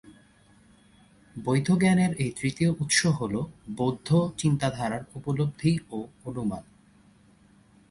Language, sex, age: Bengali, male, 19-29